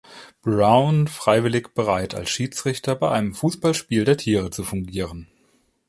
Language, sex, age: German, male, 30-39